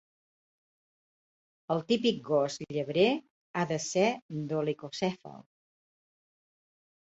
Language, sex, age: Catalan, female, 60-69